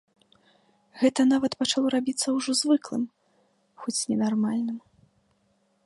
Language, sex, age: Belarusian, female, 19-29